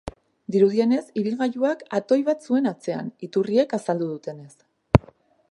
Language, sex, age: Basque, female, 19-29